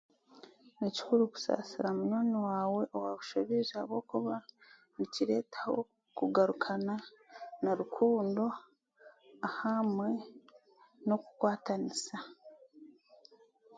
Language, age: Chiga, 19-29